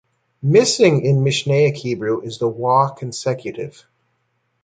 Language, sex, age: English, male, 40-49